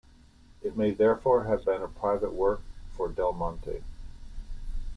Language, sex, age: English, male, 50-59